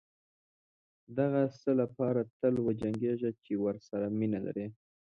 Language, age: Pashto, 19-29